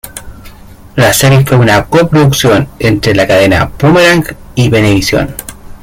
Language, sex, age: Spanish, male, 30-39